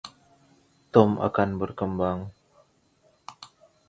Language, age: Indonesian, 19-29